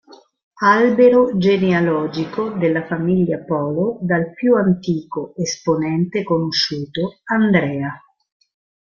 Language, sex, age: Italian, female, 50-59